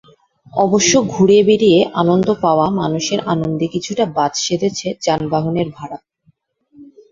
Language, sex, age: Bengali, female, 19-29